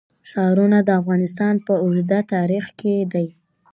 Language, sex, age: Pashto, female, 30-39